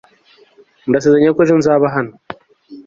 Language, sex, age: Kinyarwanda, male, 19-29